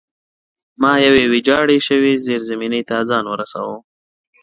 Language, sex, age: Pashto, male, 19-29